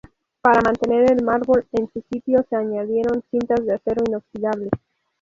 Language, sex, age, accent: Spanish, female, 19-29, México